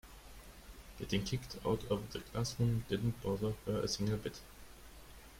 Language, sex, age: English, male, under 19